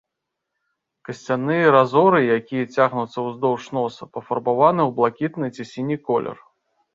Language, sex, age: Belarusian, male, 30-39